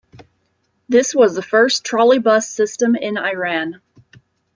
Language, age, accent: English, 30-39, United States English